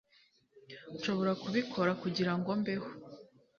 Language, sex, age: Kinyarwanda, female, 19-29